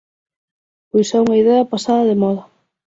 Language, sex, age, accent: Galician, female, 19-29, Atlántico (seseo e gheada); Normativo (estándar)